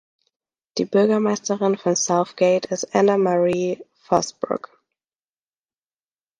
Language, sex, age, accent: German, female, 19-29, Deutschland Deutsch